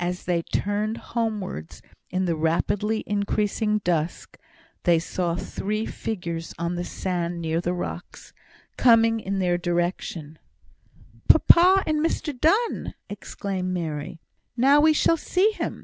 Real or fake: real